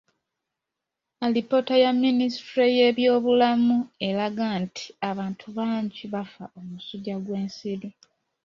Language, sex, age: Ganda, female, 19-29